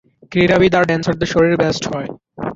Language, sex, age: Bengali, male, under 19